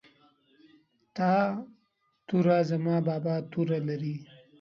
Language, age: Pashto, 19-29